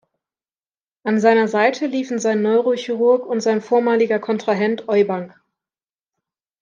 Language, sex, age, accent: German, female, 19-29, Deutschland Deutsch